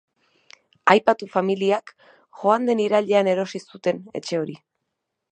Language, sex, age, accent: Basque, female, 30-39, Erdialdekoa edo Nafarra (Gipuzkoa, Nafarroa)